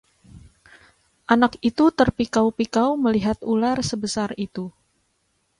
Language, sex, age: Indonesian, female, 30-39